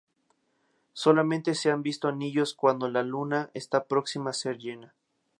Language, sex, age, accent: Spanish, male, 19-29, México